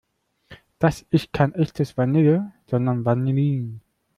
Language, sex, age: German, male, 19-29